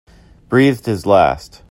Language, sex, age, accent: English, male, 40-49, United States English